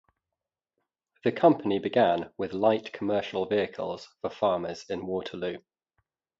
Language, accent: English, England English